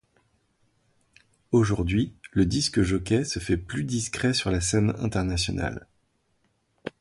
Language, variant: French, Français de métropole